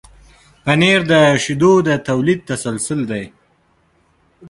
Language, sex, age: Pashto, male, 19-29